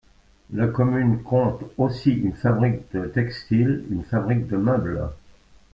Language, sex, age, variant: French, male, 60-69, Français de métropole